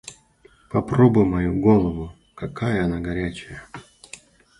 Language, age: Russian, 30-39